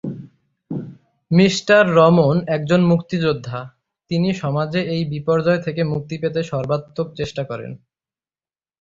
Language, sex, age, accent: Bengali, male, under 19, চলিত